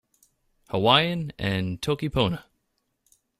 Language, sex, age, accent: English, male, 19-29, United States English